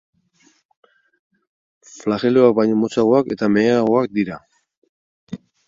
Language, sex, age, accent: Basque, male, 60-69, Mendebalekoa (Araba, Bizkaia, Gipuzkoako mendebaleko herri batzuk)